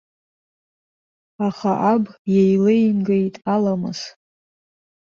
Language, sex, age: Abkhazian, female, 19-29